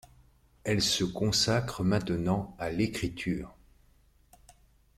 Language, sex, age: French, male, 40-49